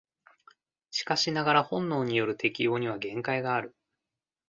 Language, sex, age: Japanese, male, 30-39